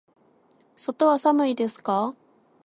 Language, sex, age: Japanese, female, 19-29